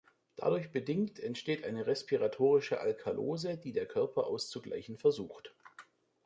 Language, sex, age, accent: German, male, 30-39, Deutschland Deutsch